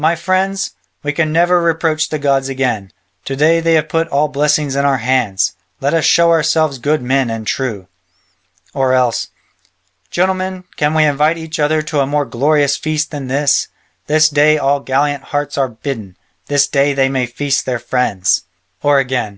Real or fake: real